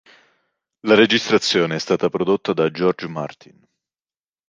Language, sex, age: Italian, male, 19-29